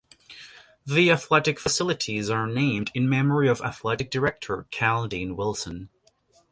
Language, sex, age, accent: English, male, 30-39, United States English